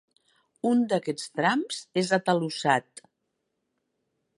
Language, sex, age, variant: Catalan, female, 60-69, Nord-Occidental